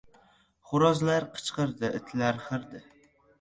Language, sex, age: Uzbek, male, under 19